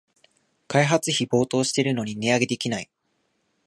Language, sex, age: Japanese, male, 19-29